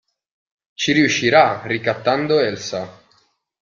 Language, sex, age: Italian, male, 19-29